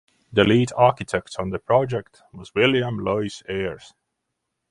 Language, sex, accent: English, male, England English; Scottish English